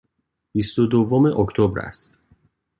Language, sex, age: Persian, male, 19-29